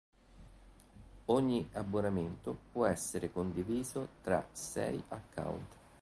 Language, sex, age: Italian, male, 40-49